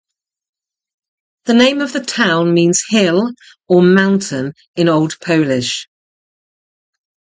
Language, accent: English, England English